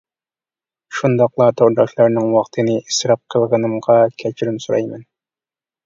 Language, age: Uyghur, 19-29